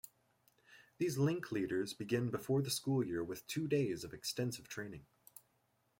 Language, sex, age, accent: English, male, 30-39, Canadian English